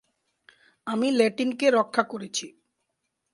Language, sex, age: Bengali, male, 19-29